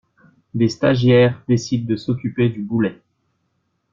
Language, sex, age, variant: French, male, 19-29, Français de métropole